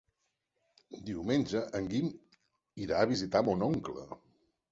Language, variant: Catalan, Central